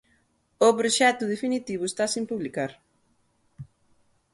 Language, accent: Galician, Atlántico (seseo e gheada)